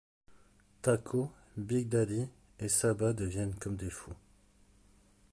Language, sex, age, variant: French, male, 30-39, Français de métropole